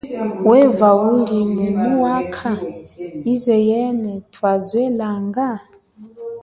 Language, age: Chokwe, 40-49